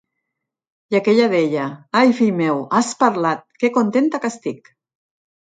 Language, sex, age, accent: Catalan, female, 40-49, Tortosí